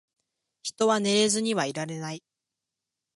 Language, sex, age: Japanese, male, 19-29